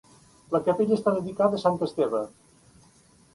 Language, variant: Catalan, Central